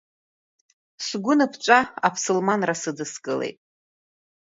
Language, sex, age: Abkhazian, female, 30-39